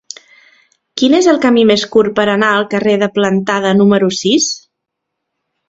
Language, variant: Catalan, Central